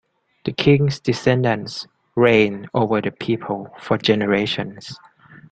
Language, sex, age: English, male, 19-29